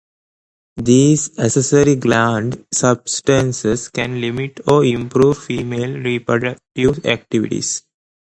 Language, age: English, 19-29